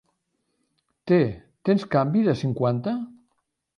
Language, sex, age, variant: Catalan, male, 70-79, Central